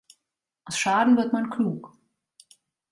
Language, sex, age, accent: German, female, 30-39, Deutschland Deutsch